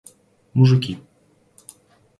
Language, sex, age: Russian, male, 30-39